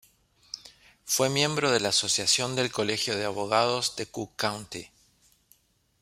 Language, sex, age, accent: Spanish, male, 40-49, Rioplatense: Argentina, Uruguay, este de Bolivia, Paraguay